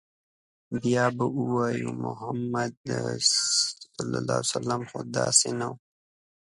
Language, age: Pashto, 19-29